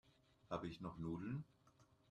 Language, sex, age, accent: German, male, 60-69, Deutschland Deutsch